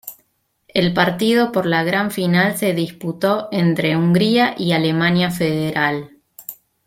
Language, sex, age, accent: Spanish, female, 19-29, Rioplatense: Argentina, Uruguay, este de Bolivia, Paraguay